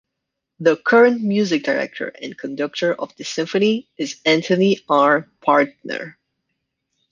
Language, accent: English, United States English